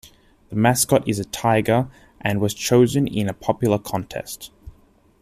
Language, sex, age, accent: English, male, 19-29, Australian English